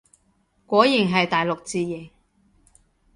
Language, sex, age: Cantonese, female, 30-39